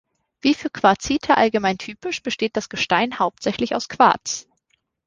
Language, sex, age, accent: German, female, 19-29, Deutschland Deutsch